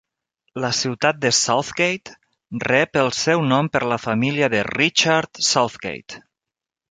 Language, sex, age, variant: Catalan, male, 30-39, Nord-Occidental